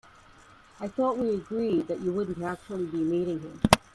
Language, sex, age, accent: English, female, 50-59, United States English